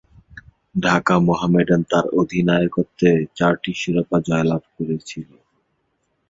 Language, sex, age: Bengali, male, 19-29